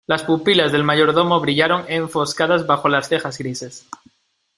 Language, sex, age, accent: Spanish, male, 19-29, España: Norte peninsular (Asturias, Castilla y León, Cantabria, País Vasco, Navarra, Aragón, La Rioja, Guadalajara, Cuenca)